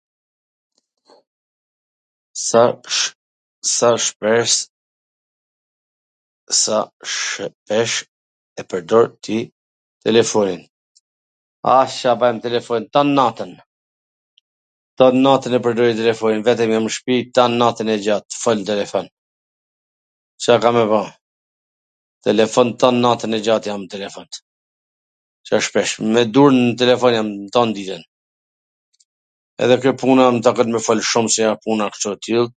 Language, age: Gheg Albanian, 50-59